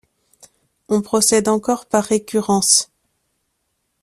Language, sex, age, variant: French, female, 30-39, Français de métropole